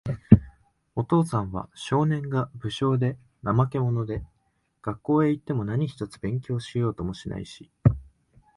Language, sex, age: Japanese, male, 19-29